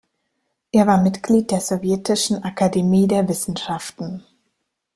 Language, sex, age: German, female, 30-39